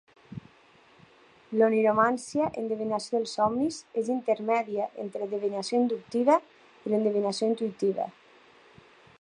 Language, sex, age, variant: Catalan, female, 19-29, Nord-Occidental